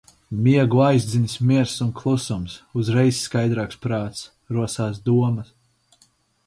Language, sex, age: Latvian, male, 19-29